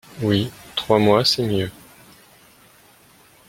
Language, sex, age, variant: French, male, 19-29, Français de métropole